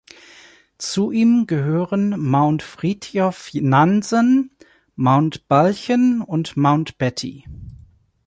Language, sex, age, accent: German, male, 40-49, Deutschland Deutsch